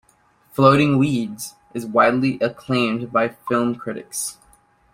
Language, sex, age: English, male, 19-29